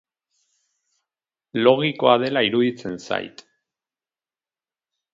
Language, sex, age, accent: Basque, male, 40-49, Erdialdekoa edo Nafarra (Gipuzkoa, Nafarroa)